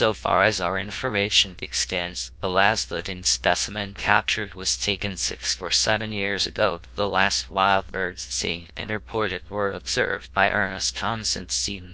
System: TTS, GlowTTS